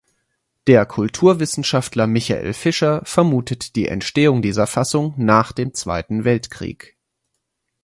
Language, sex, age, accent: German, male, 30-39, Deutschland Deutsch